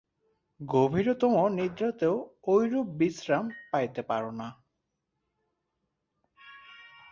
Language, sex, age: Bengali, male, 19-29